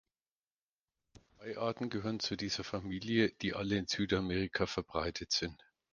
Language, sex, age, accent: German, male, 50-59, Deutschland Deutsch